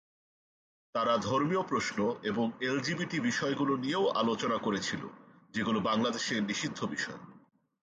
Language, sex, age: Bengali, male, 40-49